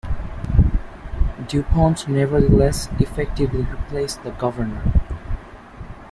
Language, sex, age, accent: English, male, under 19, United States English